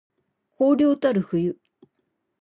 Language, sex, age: Japanese, female, 60-69